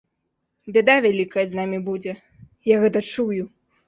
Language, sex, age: Belarusian, female, 19-29